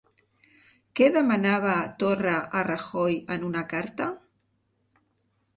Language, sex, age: Catalan, female, 60-69